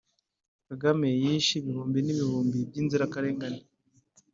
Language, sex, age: Kinyarwanda, male, 30-39